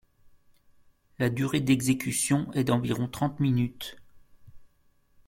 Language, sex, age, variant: French, male, 50-59, Français de métropole